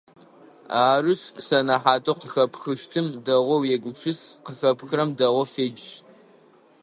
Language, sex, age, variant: Adyghe, male, under 19, Адыгабзэ (Кирил, пстэумэ зэдыряе)